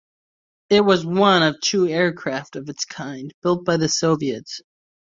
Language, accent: English, United States English